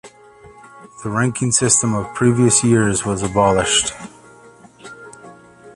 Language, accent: English, United States English